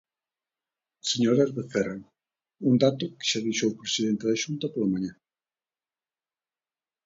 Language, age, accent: Galician, 50-59, Central (gheada)